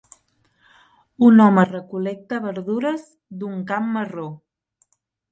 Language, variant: Catalan, Central